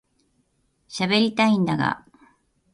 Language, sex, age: Japanese, female, 50-59